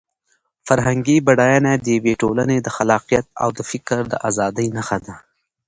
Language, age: Pashto, 19-29